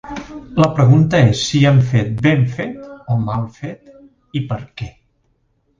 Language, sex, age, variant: Catalan, male, 40-49, Central